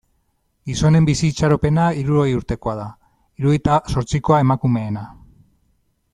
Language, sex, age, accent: Basque, male, 40-49, Mendebalekoa (Araba, Bizkaia, Gipuzkoako mendebaleko herri batzuk)